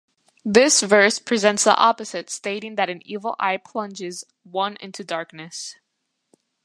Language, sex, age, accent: English, female, under 19, United States English